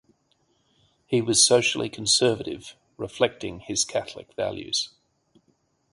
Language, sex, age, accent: English, male, 40-49, Australian English